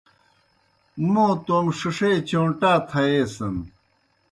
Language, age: Kohistani Shina, 60-69